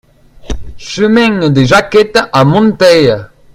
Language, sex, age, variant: French, male, 19-29, Français de métropole